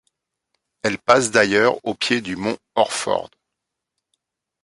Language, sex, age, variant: French, male, 40-49, Français de métropole